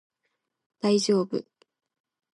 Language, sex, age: Japanese, female, 19-29